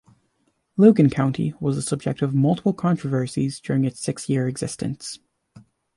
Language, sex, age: English, male, under 19